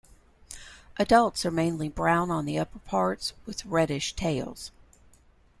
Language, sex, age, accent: English, female, 60-69, United States English